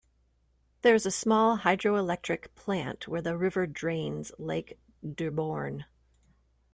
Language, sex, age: English, female, 50-59